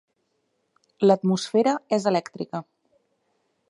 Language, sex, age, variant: Catalan, female, 30-39, Central